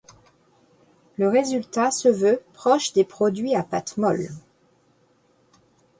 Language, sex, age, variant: French, female, 50-59, Français de métropole